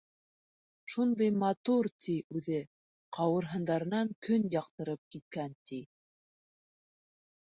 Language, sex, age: Bashkir, female, 30-39